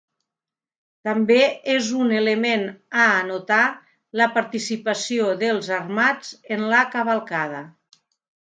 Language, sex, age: Catalan, female, 50-59